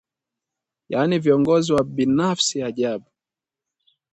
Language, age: Swahili, 19-29